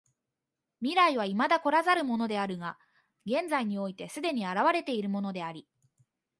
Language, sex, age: Japanese, female, 19-29